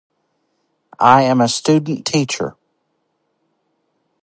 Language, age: English, 19-29